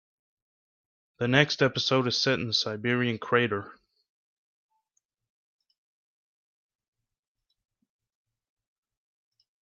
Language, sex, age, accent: English, male, 19-29, United States English